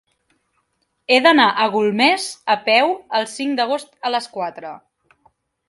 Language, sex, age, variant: Catalan, female, 19-29, Central